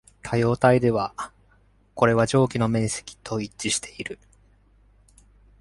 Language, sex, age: Japanese, male, 19-29